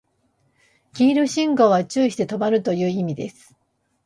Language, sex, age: Japanese, female, 50-59